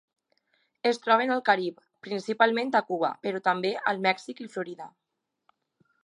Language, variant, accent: Catalan, Valencià central, valencià